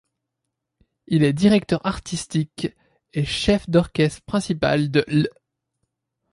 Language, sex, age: French, male, under 19